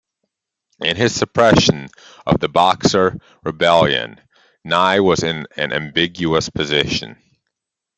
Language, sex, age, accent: English, male, 30-39, Canadian English